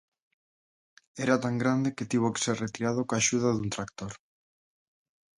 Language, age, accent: Galician, 30-39, Normativo (estándar)